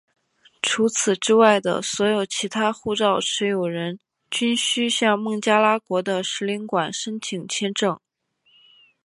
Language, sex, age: Chinese, female, 19-29